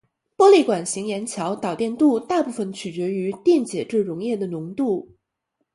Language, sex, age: Chinese, female, 19-29